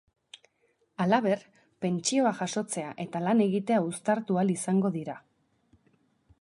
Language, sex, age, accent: Basque, female, 30-39, Erdialdekoa edo Nafarra (Gipuzkoa, Nafarroa)